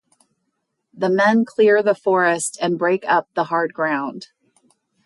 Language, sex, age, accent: English, female, 50-59, United States English